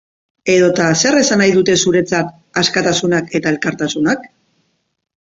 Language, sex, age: Basque, female, 40-49